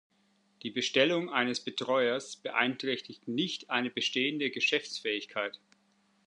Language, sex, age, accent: German, male, 30-39, Deutschland Deutsch